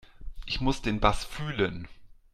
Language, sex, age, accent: German, male, 40-49, Deutschland Deutsch